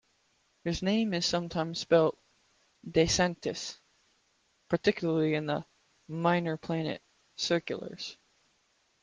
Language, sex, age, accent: English, male, 19-29, United States English